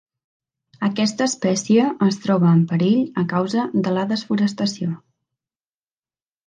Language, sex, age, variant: Catalan, female, 19-29, Septentrional